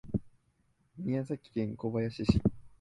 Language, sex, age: Japanese, male, 19-29